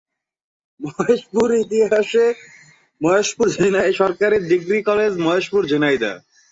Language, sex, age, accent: Bengali, male, 19-29, Native